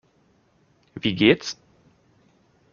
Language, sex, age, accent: German, male, 30-39, Deutschland Deutsch